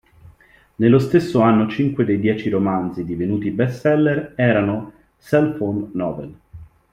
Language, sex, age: Italian, male, 30-39